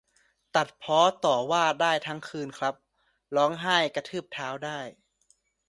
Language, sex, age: Thai, male, 19-29